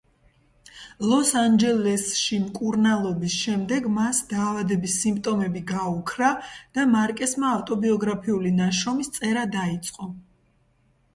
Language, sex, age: Georgian, female, 30-39